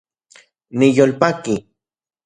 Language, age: Central Puebla Nahuatl, 30-39